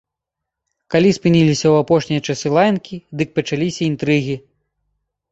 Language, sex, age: Belarusian, male, 19-29